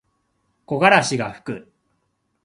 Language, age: Japanese, 19-29